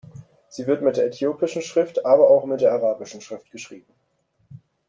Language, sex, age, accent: German, male, 19-29, Deutschland Deutsch